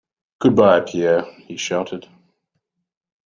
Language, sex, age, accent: English, male, 30-39, Australian English